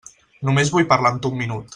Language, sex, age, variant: Catalan, male, 19-29, Central